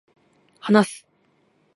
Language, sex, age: Japanese, female, under 19